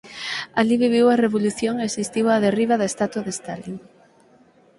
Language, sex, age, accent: Galician, female, 19-29, Atlántico (seseo e gheada); Normativo (estándar)